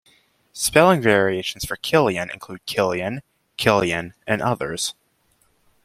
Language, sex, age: English, male, under 19